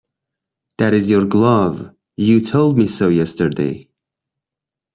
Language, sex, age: English, male, 30-39